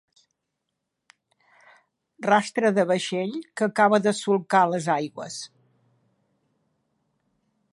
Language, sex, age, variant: Catalan, female, 70-79, Central